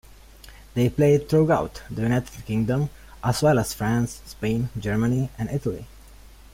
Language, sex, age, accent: English, male, 19-29, United States English